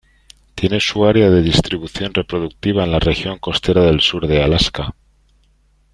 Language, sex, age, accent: Spanish, male, 40-49, España: Centro-Sur peninsular (Madrid, Toledo, Castilla-La Mancha)